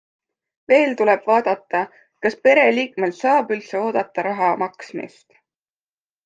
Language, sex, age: Estonian, female, 19-29